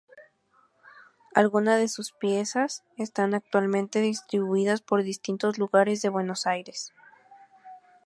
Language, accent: Spanish, México